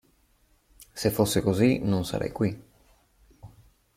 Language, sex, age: Italian, male, 30-39